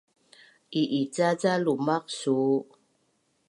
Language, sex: Bunun, female